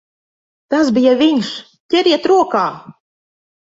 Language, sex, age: Latvian, female, 40-49